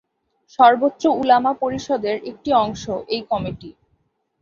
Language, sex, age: Bengali, female, under 19